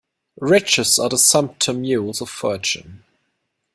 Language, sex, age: English, male, 19-29